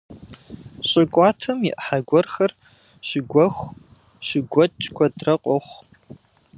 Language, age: Kabardian, 40-49